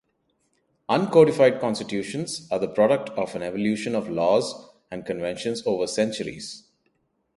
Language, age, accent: English, 30-39, India and South Asia (India, Pakistan, Sri Lanka)